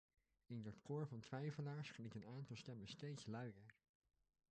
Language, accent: Dutch, Nederlands Nederlands